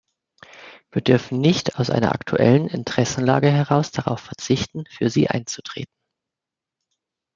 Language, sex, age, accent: German, male, 30-39, Deutschland Deutsch